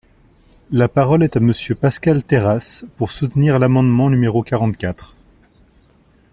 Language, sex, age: French, male, 30-39